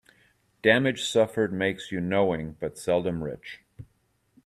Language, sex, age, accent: English, male, 50-59, United States English